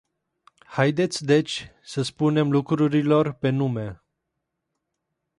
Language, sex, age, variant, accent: Romanian, male, 19-29, Romanian-Romania, Muntenesc